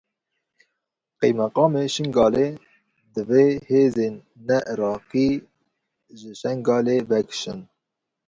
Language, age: Kurdish, 19-29